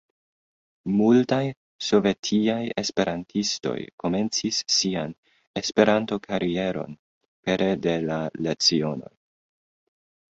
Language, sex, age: Esperanto, male, 19-29